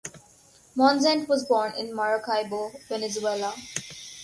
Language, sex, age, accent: English, female, under 19, India and South Asia (India, Pakistan, Sri Lanka)